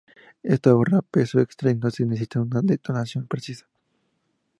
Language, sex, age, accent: Spanish, male, 19-29, México